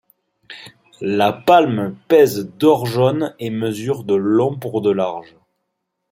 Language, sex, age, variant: French, male, 19-29, Français de métropole